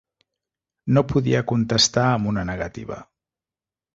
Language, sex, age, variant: Catalan, male, 40-49, Central